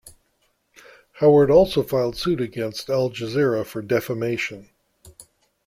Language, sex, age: English, male, 60-69